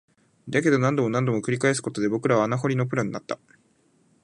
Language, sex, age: Japanese, male, 19-29